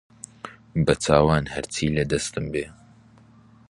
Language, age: Central Kurdish, 19-29